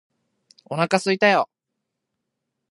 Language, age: Japanese, 19-29